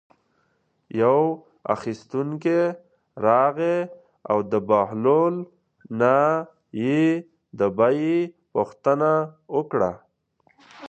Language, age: Pashto, 19-29